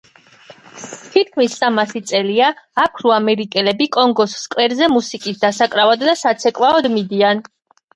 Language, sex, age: Georgian, male, 30-39